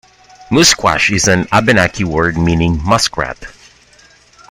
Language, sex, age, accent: English, male, 30-39, Filipino